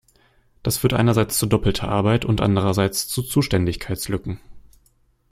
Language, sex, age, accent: German, male, 19-29, Deutschland Deutsch